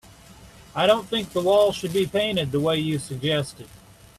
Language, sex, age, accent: English, male, 50-59, United States English